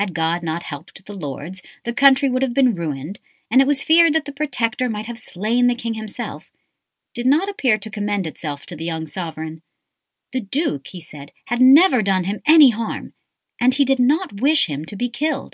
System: none